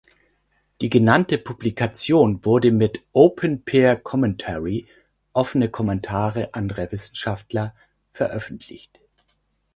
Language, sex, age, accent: German, male, 50-59, Deutschland Deutsch